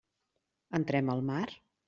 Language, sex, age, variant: Catalan, female, 40-49, Central